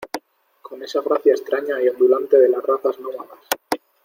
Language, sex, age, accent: Spanish, male, 19-29, España: Norte peninsular (Asturias, Castilla y León, Cantabria, País Vasco, Navarra, Aragón, La Rioja, Guadalajara, Cuenca)